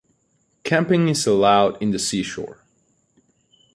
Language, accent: English, United States English